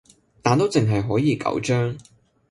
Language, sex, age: Cantonese, male, 19-29